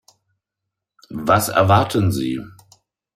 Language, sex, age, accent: German, male, 50-59, Deutschland Deutsch